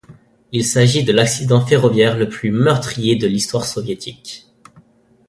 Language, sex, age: French, male, under 19